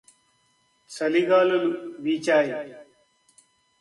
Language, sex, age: Telugu, male, 60-69